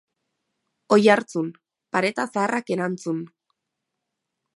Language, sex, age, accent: Basque, female, 19-29, Erdialdekoa edo Nafarra (Gipuzkoa, Nafarroa)